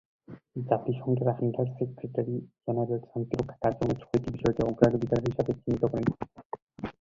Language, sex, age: Bengali, male, 19-29